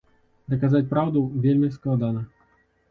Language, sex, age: Belarusian, male, 30-39